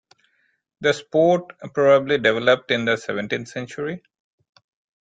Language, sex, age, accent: English, male, 40-49, India and South Asia (India, Pakistan, Sri Lanka)